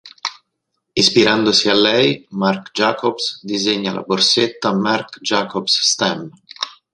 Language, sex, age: Italian, male, 30-39